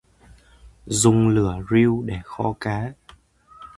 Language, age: Vietnamese, 19-29